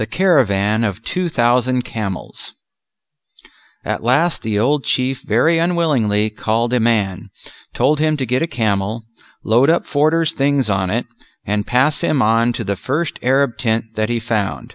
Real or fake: real